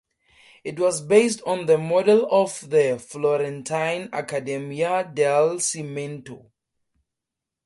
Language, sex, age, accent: English, male, 19-29, Southern African (South Africa, Zimbabwe, Namibia)